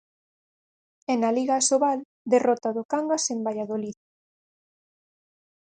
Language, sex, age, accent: Galician, female, 19-29, Central (gheada)